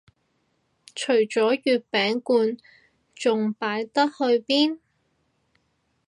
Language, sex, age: Cantonese, female, 30-39